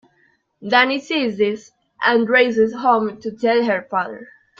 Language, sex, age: English, female, under 19